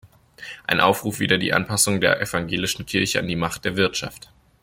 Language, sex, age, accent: German, male, 19-29, Deutschland Deutsch